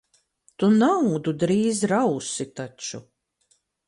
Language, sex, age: Latvian, female, 50-59